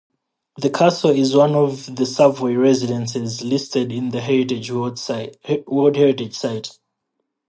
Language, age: English, 19-29